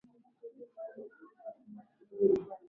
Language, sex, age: Swahili, female, 19-29